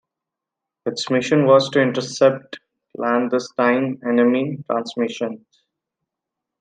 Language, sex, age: English, male, 19-29